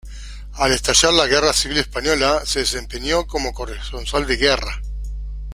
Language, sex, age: Spanish, male, 50-59